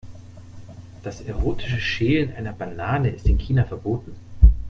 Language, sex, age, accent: German, male, 40-49, Deutschland Deutsch